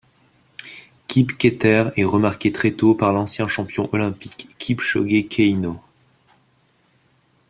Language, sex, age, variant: French, male, 19-29, Français de métropole